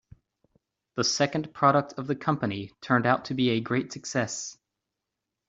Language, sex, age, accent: English, male, 30-39, United States English